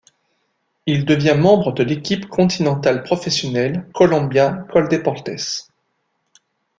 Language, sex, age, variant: French, male, 40-49, Français de métropole